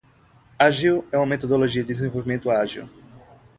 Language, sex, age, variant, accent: Portuguese, male, 19-29, Portuguese (Brasil), Nordestino